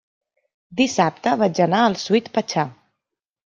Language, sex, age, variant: Catalan, female, 19-29, Central